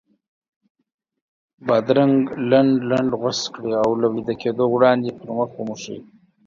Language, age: Pashto, 30-39